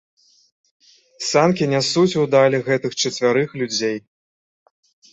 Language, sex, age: Belarusian, male, 30-39